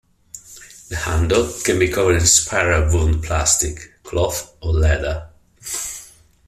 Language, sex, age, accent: English, male, 50-59, England English